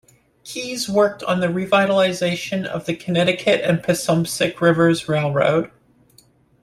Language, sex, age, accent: English, female, 30-39, United States English